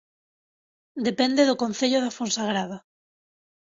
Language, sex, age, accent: Galician, female, 30-39, Oriental (común en zona oriental)